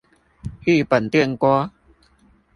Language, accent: Chinese, 出生地：臺北市